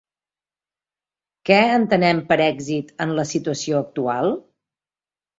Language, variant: Catalan, Nord-Occidental